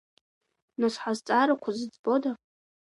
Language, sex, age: Abkhazian, female, 19-29